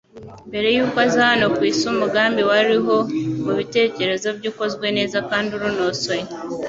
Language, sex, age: Kinyarwanda, female, 30-39